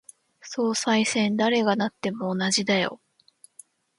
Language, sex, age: Japanese, female, 19-29